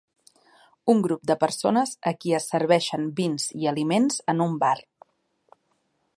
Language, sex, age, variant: Catalan, female, 30-39, Central